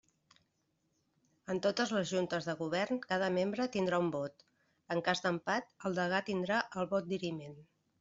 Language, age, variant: Catalan, 50-59, Central